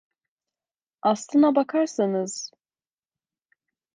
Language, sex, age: Turkish, female, 19-29